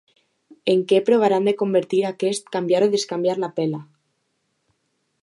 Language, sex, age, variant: Catalan, female, under 19, Alacantí